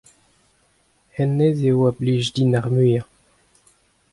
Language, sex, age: Breton, male, 19-29